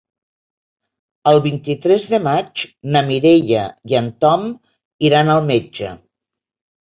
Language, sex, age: Catalan, female, 60-69